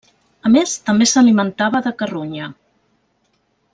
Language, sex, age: Catalan, female, 40-49